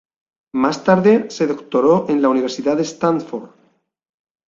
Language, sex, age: Spanish, male, 40-49